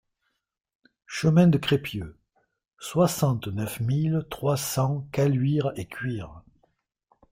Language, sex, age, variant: French, male, 50-59, Français de métropole